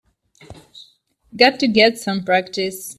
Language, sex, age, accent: English, female, 19-29, United States English